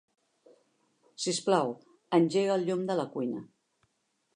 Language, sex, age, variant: Catalan, female, 60-69, Central